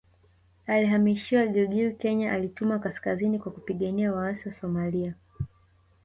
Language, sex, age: Swahili, female, 19-29